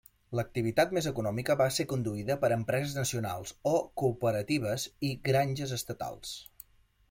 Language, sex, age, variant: Catalan, male, 40-49, Central